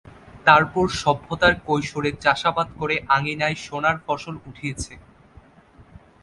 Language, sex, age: Bengali, male, 19-29